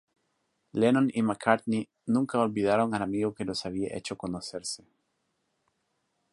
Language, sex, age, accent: Spanish, male, 40-49, América central